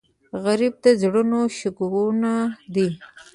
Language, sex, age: Pashto, female, 19-29